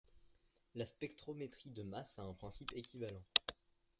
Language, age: French, under 19